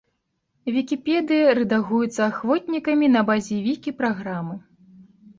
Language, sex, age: Belarusian, female, 19-29